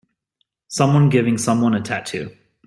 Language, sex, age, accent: English, male, 19-29, United States English